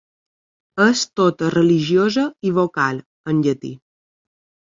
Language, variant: Catalan, Balear